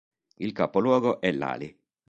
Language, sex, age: Italian, male, 40-49